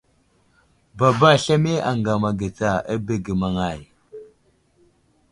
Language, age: Wuzlam, 19-29